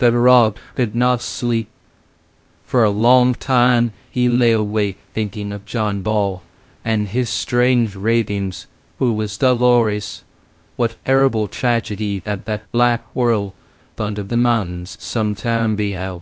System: TTS, VITS